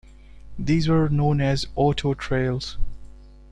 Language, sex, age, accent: English, male, 19-29, India and South Asia (India, Pakistan, Sri Lanka)